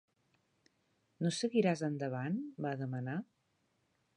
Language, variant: Catalan, Central